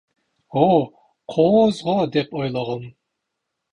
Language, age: Kyrgyz, 40-49